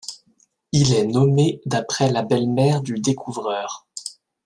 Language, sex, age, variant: French, male, 19-29, Français de métropole